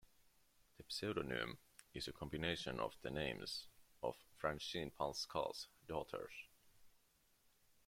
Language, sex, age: English, male, 19-29